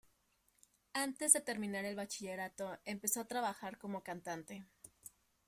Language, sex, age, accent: Spanish, female, 19-29, México